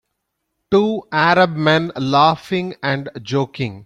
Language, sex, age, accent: English, male, 40-49, India and South Asia (India, Pakistan, Sri Lanka)